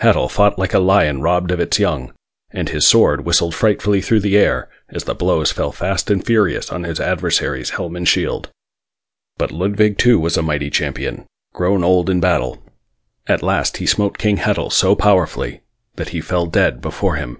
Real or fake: real